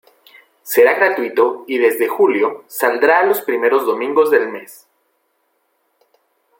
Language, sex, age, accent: Spanish, male, 19-29, México